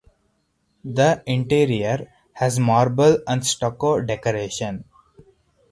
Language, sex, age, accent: English, male, 19-29, India and South Asia (India, Pakistan, Sri Lanka)